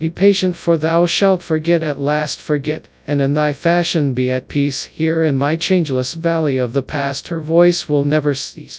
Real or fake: fake